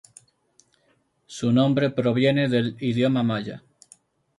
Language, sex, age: Spanish, male, 30-39